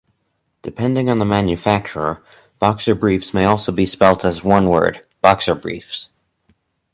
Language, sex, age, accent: English, male, 19-29, United States English